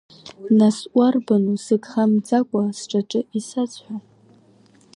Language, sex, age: Abkhazian, female, under 19